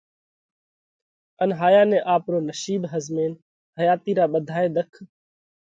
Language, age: Parkari Koli, 19-29